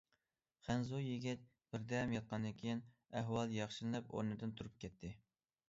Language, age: Uyghur, 19-29